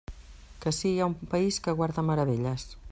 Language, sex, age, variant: Catalan, female, 50-59, Central